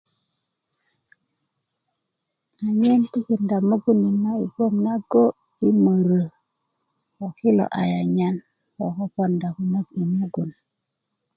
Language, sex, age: Kuku, female, 40-49